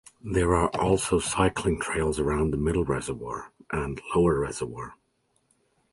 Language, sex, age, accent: English, male, 40-49, United States English